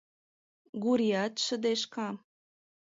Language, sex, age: Mari, female, 19-29